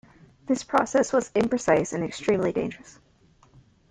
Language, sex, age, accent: English, female, under 19, United States English